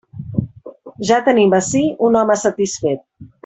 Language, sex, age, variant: Catalan, female, 40-49, Central